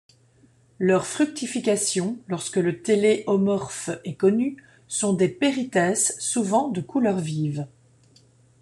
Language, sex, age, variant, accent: French, female, 40-49, Français d'Europe, Français de Belgique